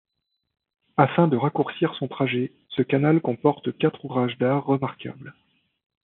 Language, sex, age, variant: French, male, 30-39, Français de métropole